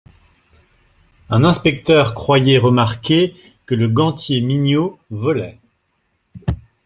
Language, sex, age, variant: French, male, 30-39, Français de métropole